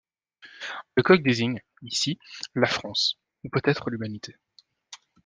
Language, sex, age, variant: French, male, 19-29, Français de métropole